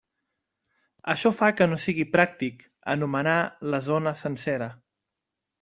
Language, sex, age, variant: Catalan, male, 30-39, Central